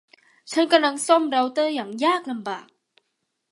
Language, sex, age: Thai, female, 19-29